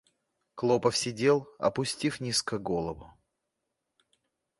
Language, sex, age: Russian, male, 30-39